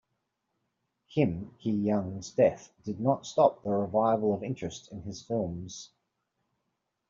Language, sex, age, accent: English, male, 40-49, Australian English